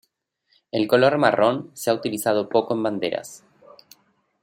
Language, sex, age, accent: Spanish, male, 30-39, Rioplatense: Argentina, Uruguay, este de Bolivia, Paraguay